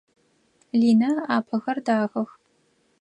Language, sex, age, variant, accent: Adyghe, female, 19-29, Адыгабзэ (Кирил, пстэумэ зэдыряе), Бжъэдыгъу (Bjeduğ)